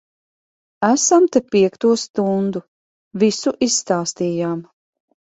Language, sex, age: Latvian, female, 40-49